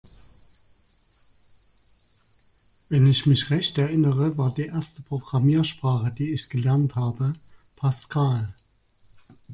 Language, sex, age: German, male, 50-59